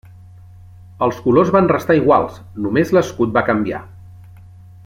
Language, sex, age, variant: Catalan, male, 40-49, Central